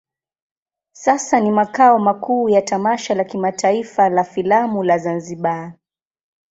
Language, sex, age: Swahili, female, 19-29